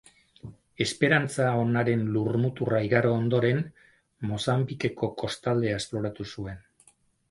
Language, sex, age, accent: Basque, male, 60-69, Mendebalekoa (Araba, Bizkaia, Gipuzkoako mendebaleko herri batzuk)